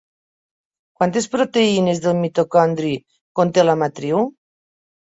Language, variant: Catalan, Nord-Occidental